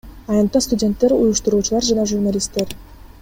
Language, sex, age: Kyrgyz, female, 19-29